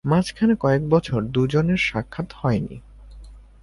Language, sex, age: Bengali, male, 19-29